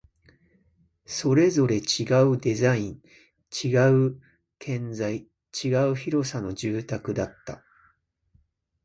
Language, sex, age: Japanese, male, 30-39